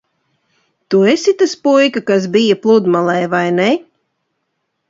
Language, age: Latvian, 40-49